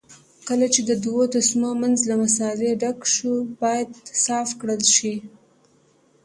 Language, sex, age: Pashto, female, 19-29